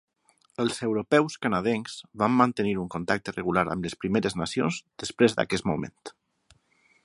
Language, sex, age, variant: Catalan, male, 40-49, Valencià meridional